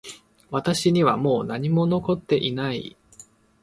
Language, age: Japanese, 30-39